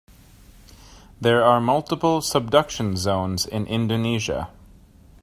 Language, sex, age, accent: English, male, 30-39, United States English